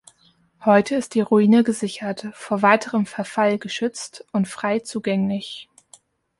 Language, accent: German, Deutschland Deutsch